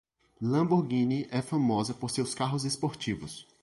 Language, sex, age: Portuguese, male, 19-29